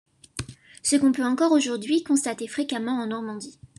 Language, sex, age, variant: French, female, under 19, Français de métropole